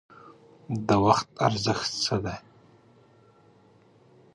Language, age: Pashto, 30-39